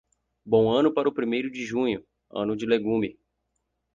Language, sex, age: Portuguese, male, 19-29